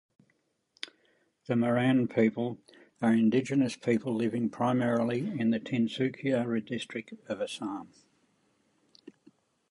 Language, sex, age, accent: English, male, 70-79, Australian English